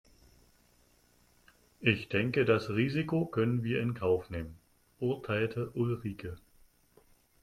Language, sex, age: German, male, 30-39